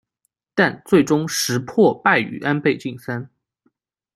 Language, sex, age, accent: Chinese, male, 19-29, 出生地：江苏省